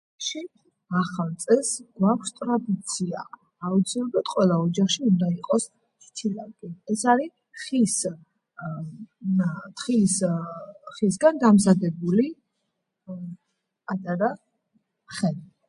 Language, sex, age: Georgian, female, 50-59